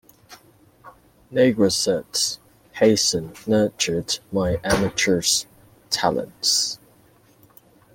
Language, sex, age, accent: English, male, 30-39, England English